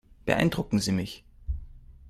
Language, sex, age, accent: German, male, 19-29, Österreichisches Deutsch